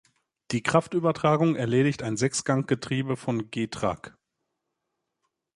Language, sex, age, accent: German, male, 19-29, Deutschland Deutsch